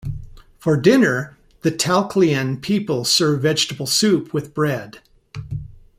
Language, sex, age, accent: English, male, 60-69, United States English